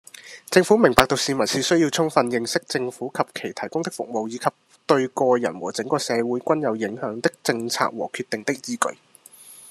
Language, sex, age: Cantonese, male, 30-39